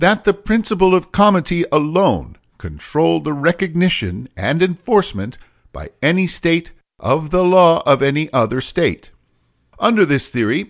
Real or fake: real